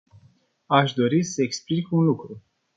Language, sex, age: Romanian, male, 19-29